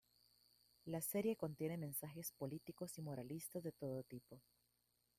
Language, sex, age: Spanish, female, 19-29